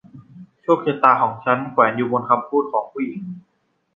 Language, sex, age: Thai, male, under 19